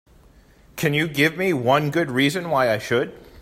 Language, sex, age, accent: English, male, 30-39, United States English